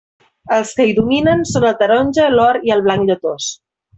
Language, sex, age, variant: Catalan, female, 40-49, Central